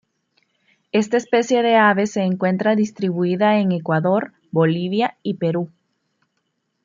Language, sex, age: Spanish, female, 19-29